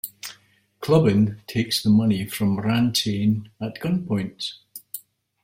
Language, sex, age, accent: English, male, 70-79, Scottish English